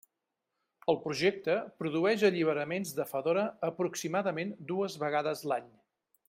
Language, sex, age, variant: Catalan, male, 50-59, Central